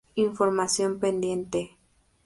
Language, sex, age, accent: Spanish, female, 19-29, México